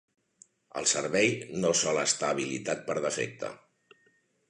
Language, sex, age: Catalan, male, 60-69